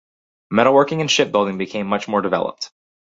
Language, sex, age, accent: English, male, 19-29, United States English